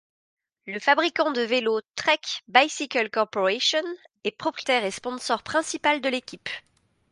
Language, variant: French, Français de métropole